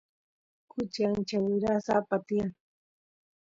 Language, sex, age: Santiago del Estero Quichua, female, 50-59